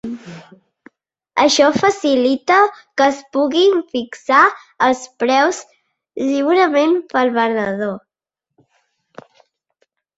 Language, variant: Catalan, Central